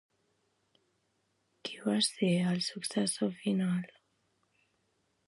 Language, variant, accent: Catalan, Central, central